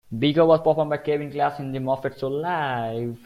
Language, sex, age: English, male, 19-29